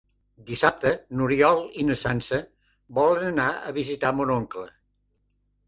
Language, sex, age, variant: Catalan, male, 80-89, Central